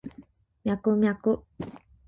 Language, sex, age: Japanese, female, 19-29